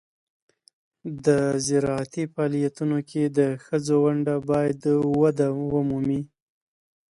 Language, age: Pashto, 30-39